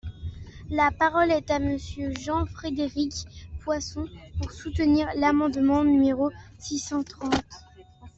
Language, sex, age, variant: French, male, 40-49, Français de métropole